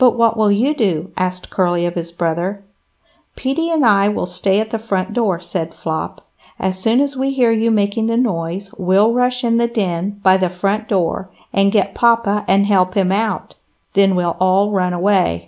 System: none